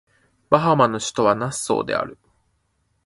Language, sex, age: Japanese, male, 19-29